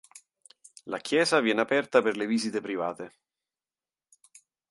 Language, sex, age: Italian, male, 50-59